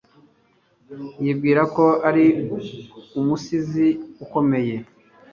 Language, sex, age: Kinyarwanda, male, 50-59